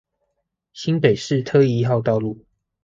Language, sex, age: Chinese, male, 19-29